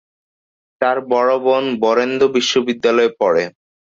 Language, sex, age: Bengali, male, under 19